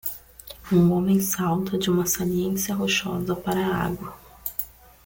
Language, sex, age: Portuguese, female, 19-29